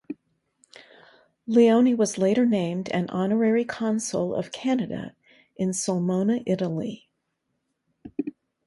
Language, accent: English, United States English